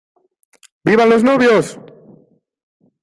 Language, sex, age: Spanish, male, 19-29